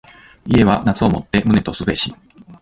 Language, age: Japanese, 40-49